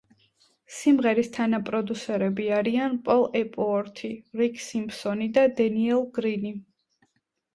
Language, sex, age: Georgian, female, 19-29